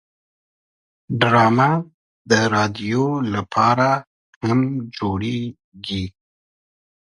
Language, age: Pashto, 40-49